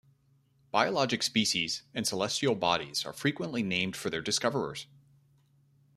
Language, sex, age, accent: English, male, 30-39, United States English